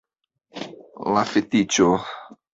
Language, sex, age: Esperanto, male, 50-59